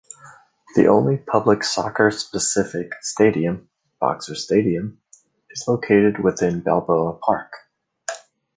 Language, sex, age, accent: English, male, 30-39, United States English